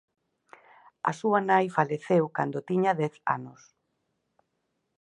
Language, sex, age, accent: Galician, female, 40-49, Oriental (común en zona oriental)